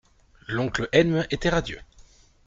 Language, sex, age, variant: French, male, 30-39, Français de métropole